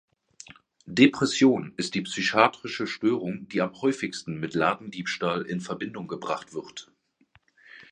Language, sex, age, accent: German, male, 30-39, Deutschland Deutsch